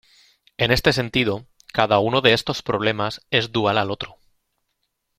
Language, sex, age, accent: Spanish, male, 30-39, España: Centro-Sur peninsular (Madrid, Toledo, Castilla-La Mancha)